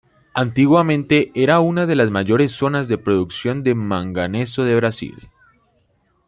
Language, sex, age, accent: Spanish, male, 19-29, Caribe: Cuba, Venezuela, Puerto Rico, República Dominicana, Panamá, Colombia caribeña, México caribeño, Costa del golfo de México